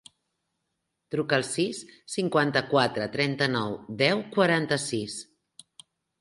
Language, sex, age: Catalan, female, 50-59